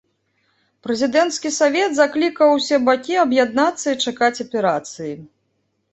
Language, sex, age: Belarusian, female, 30-39